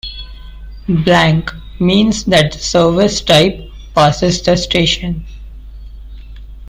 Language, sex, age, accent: English, male, 19-29, India and South Asia (India, Pakistan, Sri Lanka)